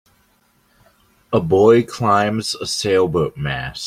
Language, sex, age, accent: English, male, 30-39, United States English